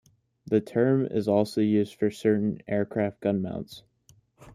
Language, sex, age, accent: English, male, 19-29, United States English